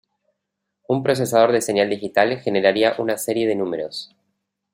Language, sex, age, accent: Spanish, male, 30-39, Rioplatense: Argentina, Uruguay, este de Bolivia, Paraguay